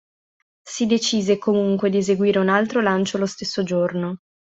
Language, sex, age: Italian, female, 19-29